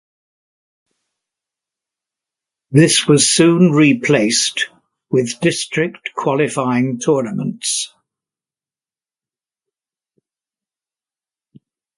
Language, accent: English, England English